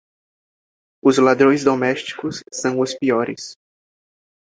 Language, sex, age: Portuguese, male, 19-29